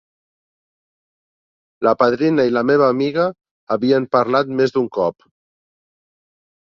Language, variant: Catalan, Central